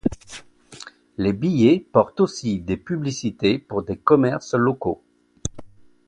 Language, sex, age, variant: French, male, 50-59, Français de métropole